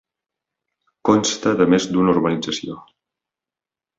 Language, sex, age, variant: Catalan, male, 30-39, Nord-Occidental